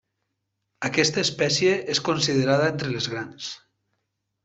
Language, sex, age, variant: Catalan, male, 30-39, Septentrional